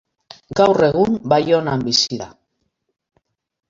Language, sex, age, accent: Basque, female, 60-69, Mendebalekoa (Araba, Bizkaia, Gipuzkoako mendebaleko herri batzuk)